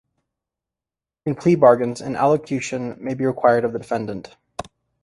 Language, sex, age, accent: English, male, 19-29, United States English